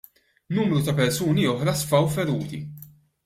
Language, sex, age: Maltese, male, 30-39